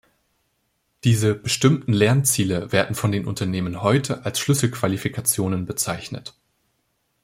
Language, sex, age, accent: German, male, 19-29, Deutschland Deutsch